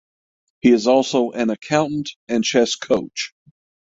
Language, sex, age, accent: English, male, 50-59, United States English; southern United States